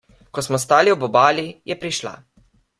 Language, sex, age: Slovenian, male, under 19